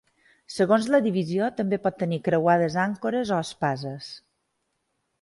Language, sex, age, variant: Catalan, female, 40-49, Balear